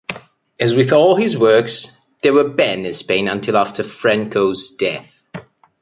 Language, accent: English, England English